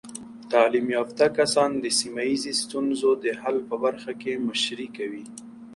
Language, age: Pashto, 19-29